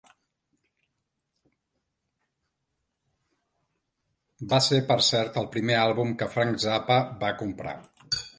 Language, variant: Catalan, Central